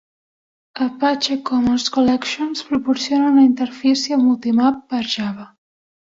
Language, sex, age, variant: Catalan, female, 19-29, Central